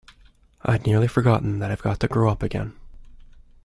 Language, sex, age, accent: English, male, 19-29, Canadian English